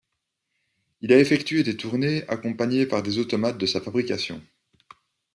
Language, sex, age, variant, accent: French, male, 30-39, Français d'Europe, Français de Belgique